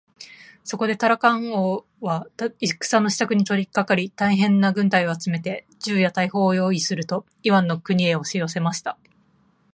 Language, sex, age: Japanese, female, 30-39